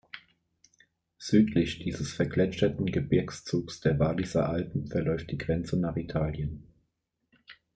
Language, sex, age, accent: German, male, 30-39, Deutschland Deutsch